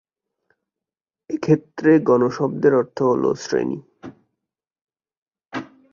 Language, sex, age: Bengali, male, 30-39